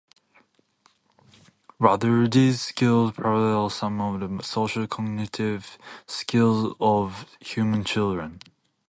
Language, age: English, 19-29